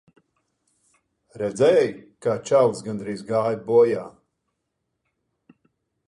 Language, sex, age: Latvian, male, 50-59